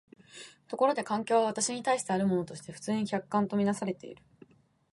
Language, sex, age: Japanese, female, 19-29